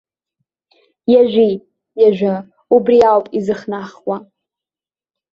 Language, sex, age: Abkhazian, female, under 19